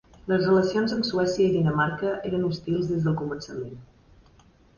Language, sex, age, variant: Catalan, female, 19-29, Central